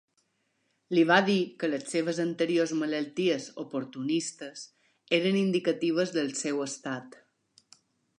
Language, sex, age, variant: Catalan, female, 40-49, Balear